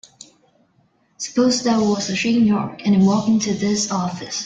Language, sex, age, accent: English, female, 19-29, Malaysian English